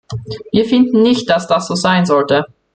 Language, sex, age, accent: German, female, 19-29, Österreichisches Deutsch